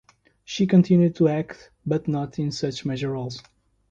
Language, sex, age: English, male, 30-39